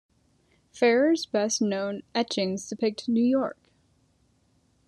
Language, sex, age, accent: English, female, under 19, United States English